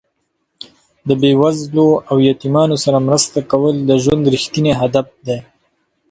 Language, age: Pashto, under 19